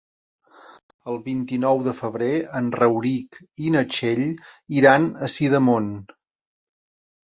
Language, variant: Catalan, Central